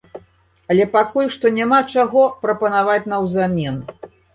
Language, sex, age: Belarusian, female, 60-69